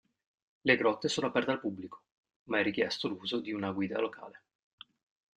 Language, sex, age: Italian, male, 19-29